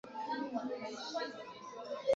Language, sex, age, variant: Swahili, male, 30-39, Kiswahili cha Bara ya Kenya